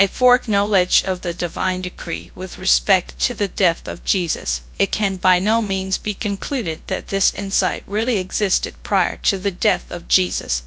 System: TTS, GradTTS